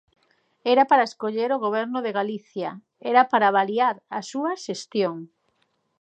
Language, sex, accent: Galician, female, Normativo (estándar)